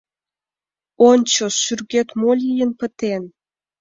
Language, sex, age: Mari, female, 19-29